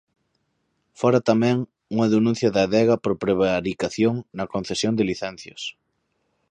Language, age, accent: Galician, 19-29, Atlántico (seseo e gheada)